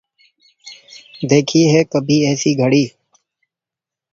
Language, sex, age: Urdu, male, 19-29